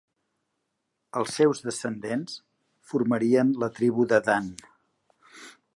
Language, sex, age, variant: Catalan, male, 50-59, Central